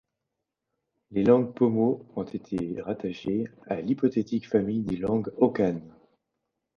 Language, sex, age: French, male, 30-39